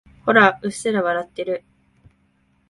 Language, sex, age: Japanese, female, 19-29